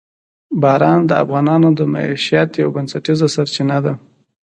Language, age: Pashto, 19-29